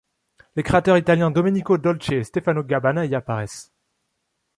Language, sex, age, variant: French, male, 19-29, Français de métropole